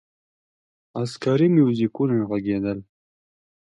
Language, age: Pashto, 19-29